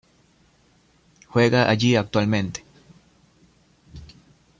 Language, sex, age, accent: Spanish, male, 19-29, Andino-Pacífico: Colombia, Perú, Ecuador, oeste de Bolivia y Venezuela andina